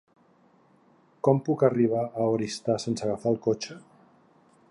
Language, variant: Catalan, Nord-Occidental